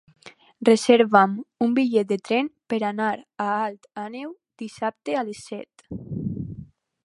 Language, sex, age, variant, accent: Catalan, female, under 19, Alacantí, valencià